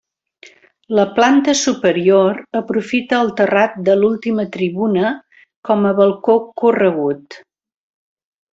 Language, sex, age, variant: Catalan, female, 60-69, Central